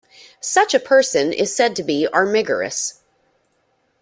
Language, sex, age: English, female, 30-39